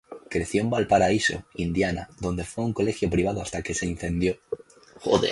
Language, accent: Spanish, España: Centro-Sur peninsular (Madrid, Toledo, Castilla-La Mancha)